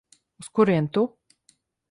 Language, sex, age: Latvian, female, 30-39